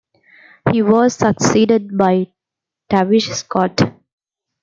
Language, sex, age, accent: English, female, 19-29, India and South Asia (India, Pakistan, Sri Lanka)